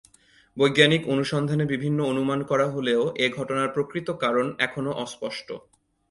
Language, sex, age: Bengali, male, 19-29